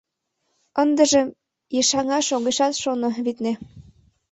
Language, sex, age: Mari, female, under 19